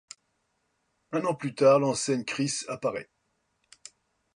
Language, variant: French, Français de métropole